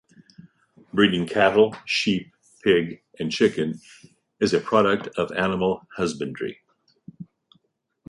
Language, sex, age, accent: English, male, 60-69, United States English